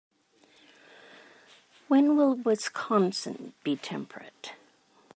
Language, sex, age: English, female, 60-69